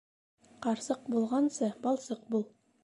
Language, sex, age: Bashkir, female, 19-29